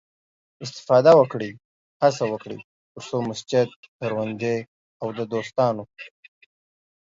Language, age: Pashto, 19-29